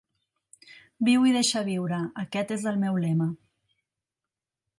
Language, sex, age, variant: Catalan, female, 40-49, Central